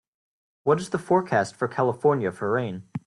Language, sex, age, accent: English, male, 19-29, United States English